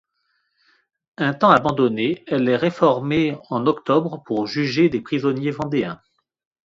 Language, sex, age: French, male, 50-59